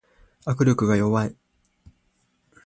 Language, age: Japanese, 19-29